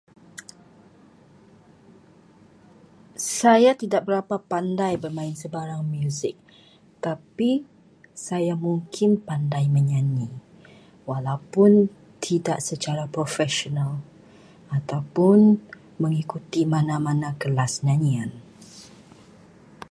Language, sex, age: Malay, female, 40-49